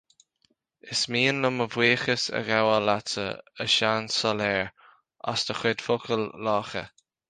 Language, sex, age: Irish, male, 19-29